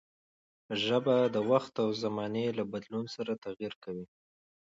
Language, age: Pashto, 19-29